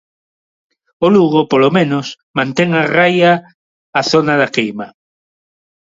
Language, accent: Galician, Neofalante